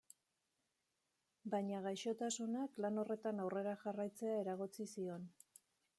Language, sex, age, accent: Basque, female, 50-59, Mendebalekoa (Araba, Bizkaia, Gipuzkoako mendebaleko herri batzuk)